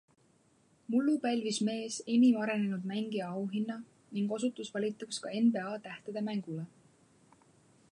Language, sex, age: Estonian, female, 19-29